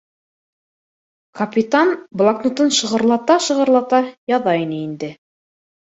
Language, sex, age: Bashkir, female, 30-39